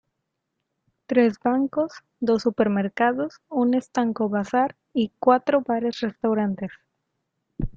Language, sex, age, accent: Spanish, female, 19-29, México